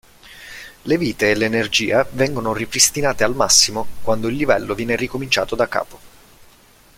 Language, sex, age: Italian, male, 30-39